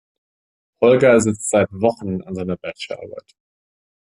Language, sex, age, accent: German, male, 19-29, Deutschland Deutsch